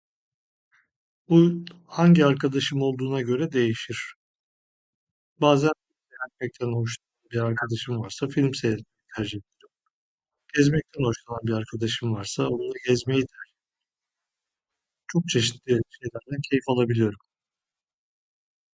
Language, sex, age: Turkish, male, 50-59